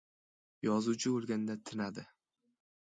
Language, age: Uzbek, 19-29